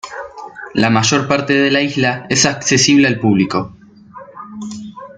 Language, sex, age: Spanish, male, under 19